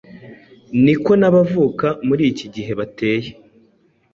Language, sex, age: Kinyarwanda, male, 19-29